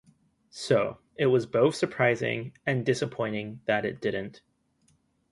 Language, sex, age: English, male, 19-29